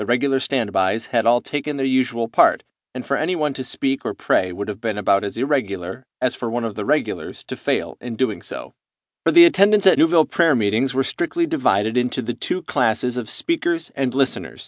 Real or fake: real